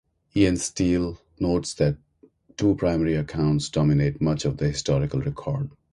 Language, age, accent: English, 50-59, India and South Asia (India, Pakistan, Sri Lanka)